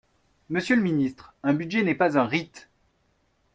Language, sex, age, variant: French, male, 30-39, Français de métropole